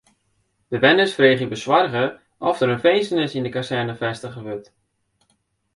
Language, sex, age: Western Frisian, male, 19-29